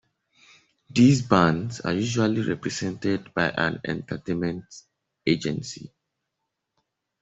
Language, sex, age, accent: English, male, 19-29, Southern African (South Africa, Zimbabwe, Namibia)